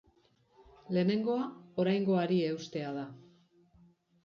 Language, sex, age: Basque, female, 50-59